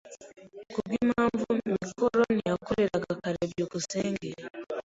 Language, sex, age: Kinyarwanda, female, 19-29